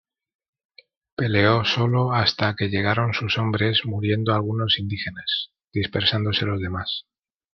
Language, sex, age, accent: Spanish, male, 30-39, España: Centro-Sur peninsular (Madrid, Toledo, Castilla-La Mancha)